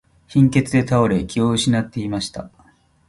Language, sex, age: Japanese, male, 30-39